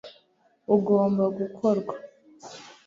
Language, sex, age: Kinyarwanda, female, 19-29